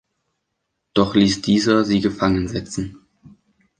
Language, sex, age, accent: German, male, under 19, Deutschland Deutsch